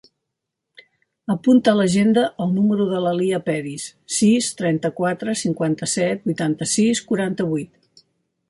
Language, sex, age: Catalan, female, 70-79